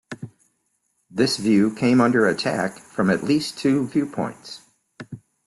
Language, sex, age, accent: English, male, 60-69, United States English